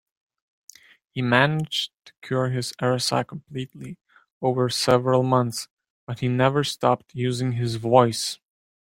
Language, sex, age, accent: English, male, 19-29, United States English